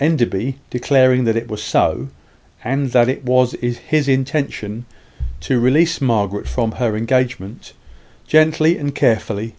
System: none